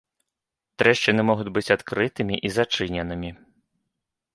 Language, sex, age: Belarusian, male, 30-39